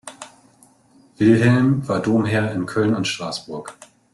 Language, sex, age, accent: German, male, 40-49, Deutschland Deutsch